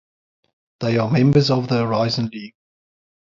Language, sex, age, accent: English, male, 19-29, United States English; Southern African (South Africa, Zimbabwe, Namibia)